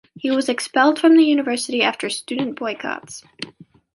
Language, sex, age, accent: English, female, 19-29, United States English